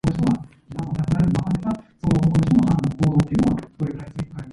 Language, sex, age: English, female, 19-29